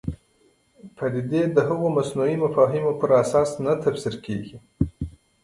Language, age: Pashto, 30-39